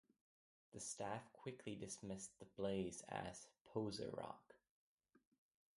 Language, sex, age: English, male, 19-29